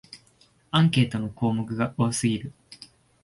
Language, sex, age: Japanese, male, 19-29